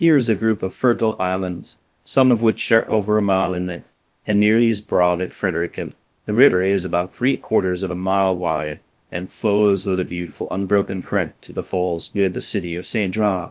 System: TTS, VITS